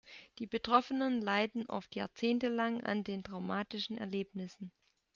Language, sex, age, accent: German, female, 19-29, Deutschland Deutsch